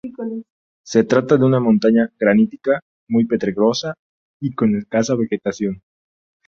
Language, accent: Spanish, México